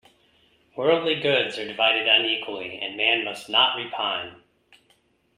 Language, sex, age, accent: English, male, 30-39, United States English